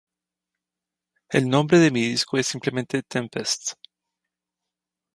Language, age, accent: Spanish, 40-49, Andino-Pacífico: Colombia, Perú, Ecuador, oeste de Bolivia y Venezuela andina